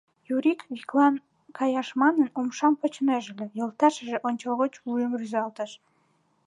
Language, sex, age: Mari, female, 19-29